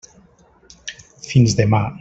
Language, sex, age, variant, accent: Catalan, male, 40-49, Valencià meridional, valencià